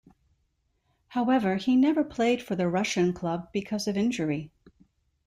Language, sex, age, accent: English, female, 50-59, United States English